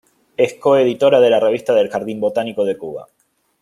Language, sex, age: Spanish, male, 40-49